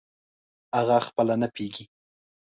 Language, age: Pashto, 19-29